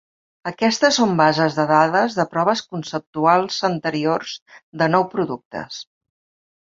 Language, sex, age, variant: Catalan, female, 50-59, Central